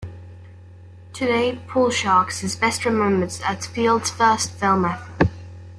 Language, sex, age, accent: English, female, under 19, England English